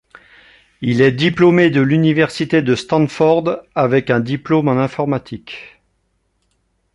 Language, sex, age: French, male, 50-59